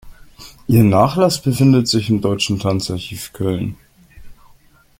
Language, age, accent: German, 30-39, Österreichisches Deutsch